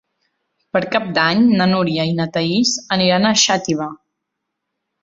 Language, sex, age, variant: Catalan, female, 19-29, Central